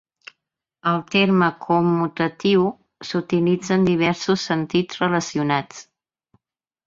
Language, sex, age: Catalan, female, 50-59